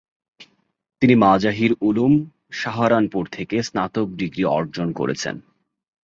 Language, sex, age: Bengali, male, 19-29